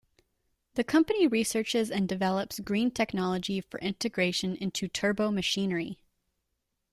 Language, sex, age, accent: English, female, 19-29, United States English